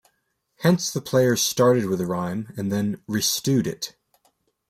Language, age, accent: English, 19-29, United States English